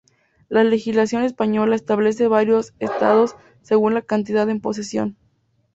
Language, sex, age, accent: Spanish, female, under 19, México